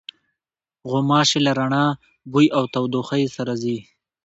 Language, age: Pashto, 19-29